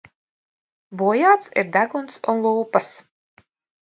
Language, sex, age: Latvian, female, 50-59